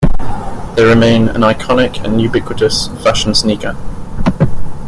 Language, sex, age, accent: English, male, 19-29, England English